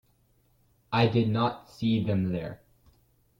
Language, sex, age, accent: English, male, under 19, United States English